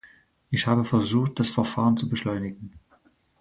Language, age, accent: German, 19-29, Deutschland Deutsch